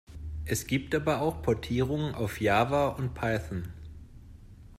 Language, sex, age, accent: German, male, 19-29, Deutschland Deutsch